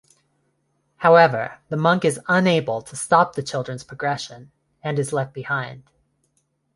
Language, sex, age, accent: English, female, 30-39, United States English